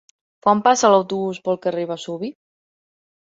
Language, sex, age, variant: Catalan, female, 30-39, Central